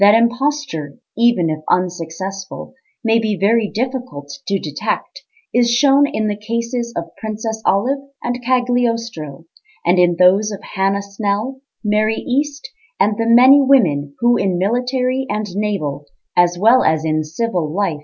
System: none